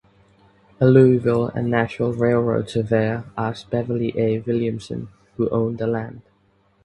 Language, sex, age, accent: English, male, 19-29, England English